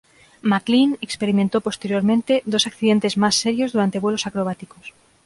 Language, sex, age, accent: Spanish, female, 30-39, España: Centro-Sur peninsular (Madrid, Toledo, Castilla-La Mancha)